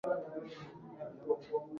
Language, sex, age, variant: Swahili, male, 30-39, Kiswahili cha Bara ya Kenya